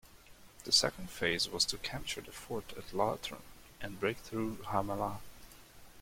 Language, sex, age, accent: English, male, 19-29, United States English